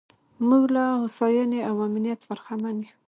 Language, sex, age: Pashto, female, 19-29